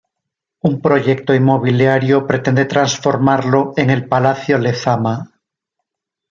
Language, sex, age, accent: Spanish, male, 40-49, España: Norte peninsular (Asturias, Castilla y León, Cantabria, País Vasco, Navarra, Aragón, La Rioja, Guadalajara, Cuenca)